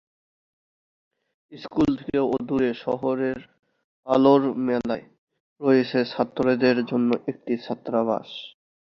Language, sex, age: Bengali, male, 19-29